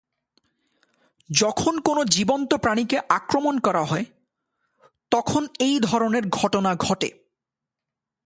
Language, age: Bengali, 19-29